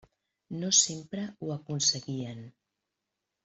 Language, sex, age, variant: Catalan, female, 50-59, Central